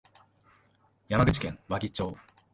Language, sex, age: Japanese, male, 19-29